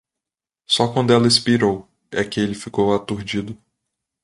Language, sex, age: Portuguese, male, 19-29